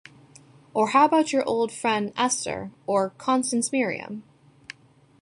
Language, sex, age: English, female, 19-29